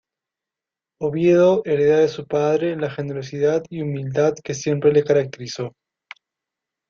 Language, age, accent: Spanish, 19-29, Andino-Pacífico: Colombia, Perú, Ecuador, oeste de Bolivia y Venezuela andina